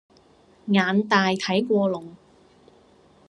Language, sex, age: Cantonese, female, 19-29